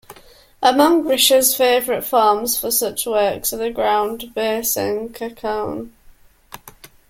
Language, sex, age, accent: English, female, 19-29, England English